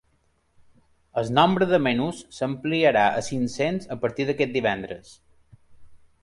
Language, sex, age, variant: Catalan, male, 30-39, Balear